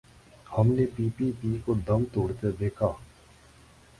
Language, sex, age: Urdu, male, 19-29